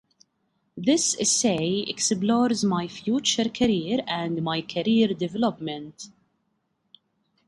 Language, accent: English, United States English